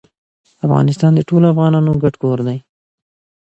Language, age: Pashto, 19-29